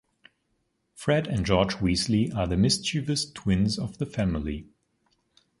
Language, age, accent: English, 19-29, United States English